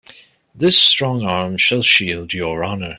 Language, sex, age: English, male, 19-29